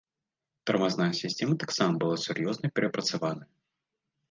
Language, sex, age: Belarusian, male, under 19